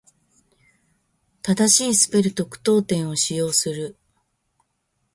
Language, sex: Japanese, female